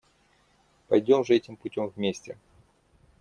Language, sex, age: Russian, male, 30-39